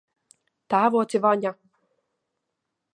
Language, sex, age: Latvian, female, 19-29